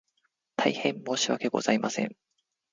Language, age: Japanese, 30-39